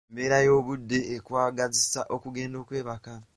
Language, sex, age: Ganda, male, 19-29